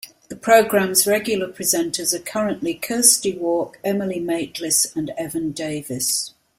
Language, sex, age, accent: English, female, 60-69, England English